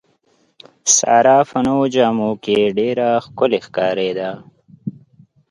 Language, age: Pashto, 19-29